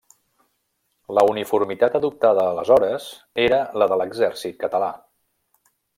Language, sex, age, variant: Catalan, male, 50-59, Central